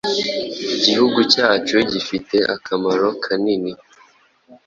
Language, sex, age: Kinyarwanda, male, 19-29